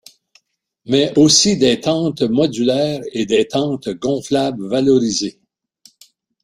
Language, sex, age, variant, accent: French, male, 70-79, Français d'Amérique du Nord, Français du Canada